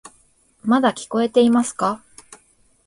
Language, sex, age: Japanese, female, 19-29